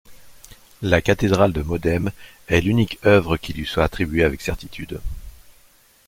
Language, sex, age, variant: French, male, 40-49, Français de métropole